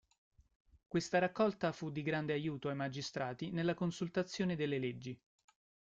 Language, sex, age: Italian, male, 30-39